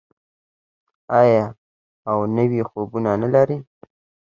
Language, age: Pashto, under 19